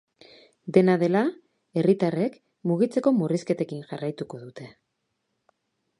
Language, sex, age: Basque, female, 40-49